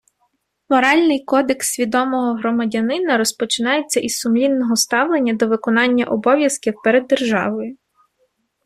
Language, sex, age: Ukrainian, female, 30-39